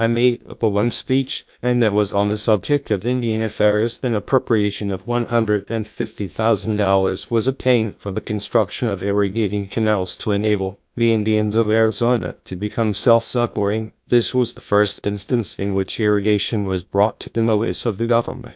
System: TTS, GlowTTS